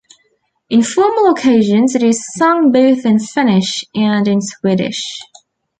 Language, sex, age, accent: English, female, 19-29, Australian English